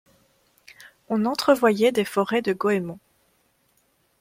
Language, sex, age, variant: French, female, 30-39, Français de métropole